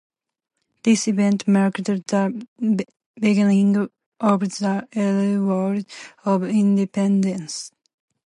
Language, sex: English, female